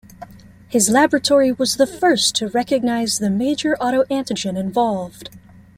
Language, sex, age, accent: English, female, 19-29, United States English